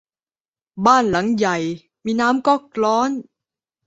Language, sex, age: Thai, female, under 19